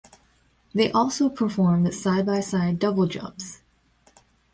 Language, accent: English, United States English